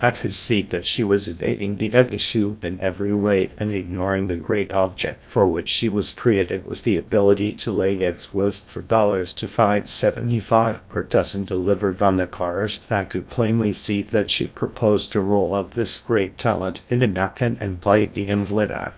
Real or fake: fake